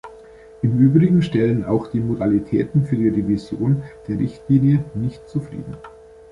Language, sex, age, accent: German, male, 40-49, Deutschland Deutsch